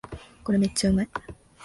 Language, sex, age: Japanese, female, 19-29